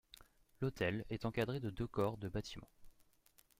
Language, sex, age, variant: French, male, 19-29, Français de métropole